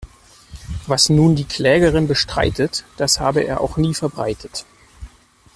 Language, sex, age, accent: German, male, 30-39, Deutschland Deutsch